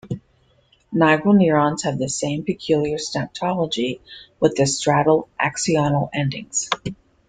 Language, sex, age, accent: English, female, 60-69, United States English